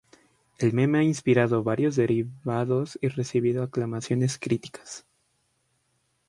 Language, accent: Spanish, México